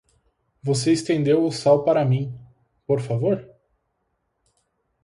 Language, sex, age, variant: Portuguese, male, 19-29, Portuguese (Brasil)